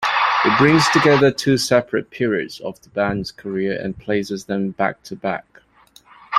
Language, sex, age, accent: English, male, 30-39, Malaysian English